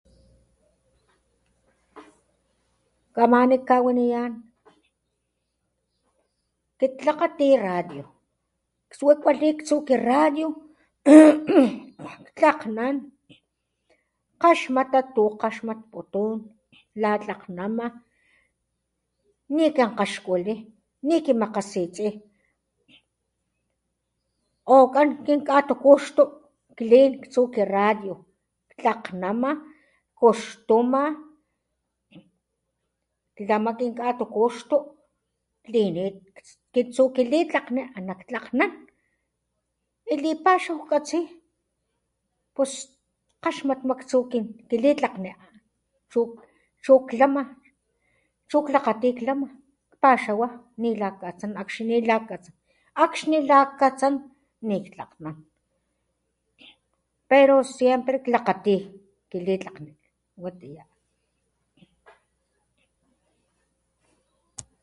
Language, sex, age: Papantla Totonac, female, 40-49